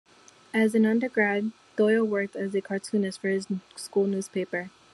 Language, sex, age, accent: English, female, 19-29, United States English